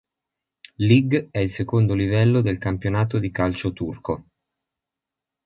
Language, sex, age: Italian, male, 19-29